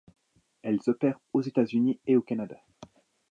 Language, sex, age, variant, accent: French, male, 19-29, Français d'Europe, Français de Suisse